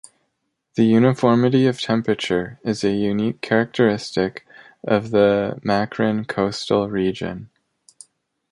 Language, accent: English, United States English